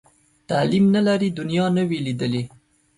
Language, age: Pashto, 19-29